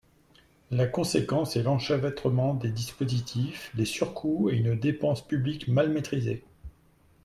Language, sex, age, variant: French, male, 40-49, Français de métropole